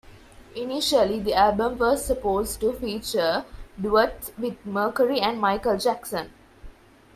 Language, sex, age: English, female, 19-29